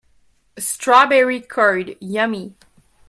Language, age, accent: English, 19-29, Canadian English